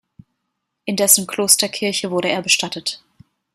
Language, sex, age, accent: German, female, 30-39, Deutschland Deutsch